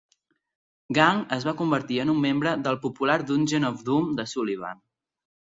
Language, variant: Catalan, Central